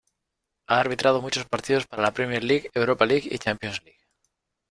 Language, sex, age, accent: Spanish, male, 30-39, España: Norte peninsular (Asturias, Castilla y León, Cantabria, País Vasco, Navarra, Aragón, La Rioja, Guadalajara, Cuenca)